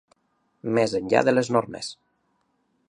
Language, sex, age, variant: Catalan, male, 40-49, Nord-Occidental